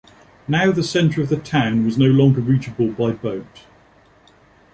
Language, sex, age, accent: English, male, 50-59, England English